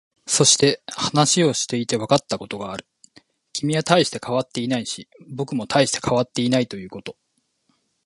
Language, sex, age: Japanese, male, 30-39